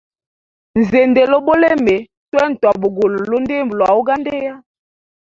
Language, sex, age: Hemba, female, 19-29